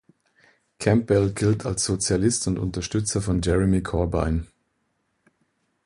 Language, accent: German, Deutschland Deutsch